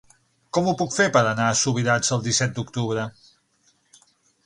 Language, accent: Catalan, central; septentrional